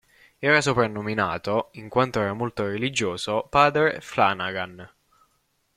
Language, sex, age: Italian, male, 19-29